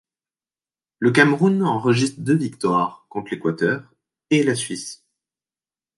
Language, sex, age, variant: French, male, 19-29, Français de métropole